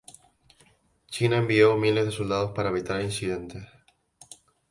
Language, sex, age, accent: Spanish, male, 19-29, España: Islas Canarias